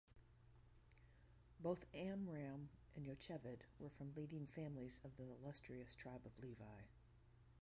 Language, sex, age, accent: English, female, 40-49, United States English